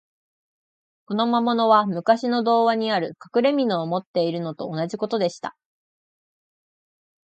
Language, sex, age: Japanese, female, 19-29